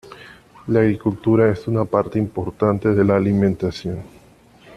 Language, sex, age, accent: Spanish, male, 30-39, Caribe: Cuba, Venezuela, Puerto Rico, República Dominicana, Panamá, Colombia caribeña, México caribeño, Costa del golfo de México